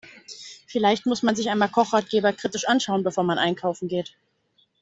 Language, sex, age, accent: German, female, 19-29, Deutschland Deutsch